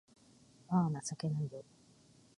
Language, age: Japanese, 50-59